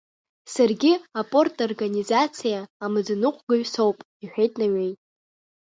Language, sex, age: Abkhazian, female, under 19